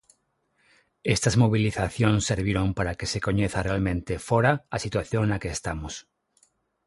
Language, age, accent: Galician, 40-49, Normativo (estándar); Neofalante